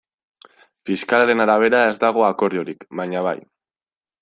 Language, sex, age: Basque, male, 19-29